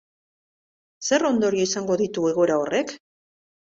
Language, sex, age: Basque, female, 40-49